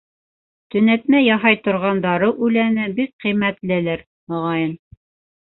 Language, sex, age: Bashkir, female, 40-49